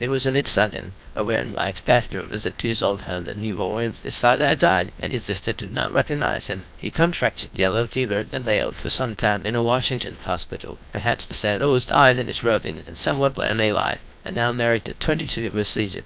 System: TTS, GlowTTS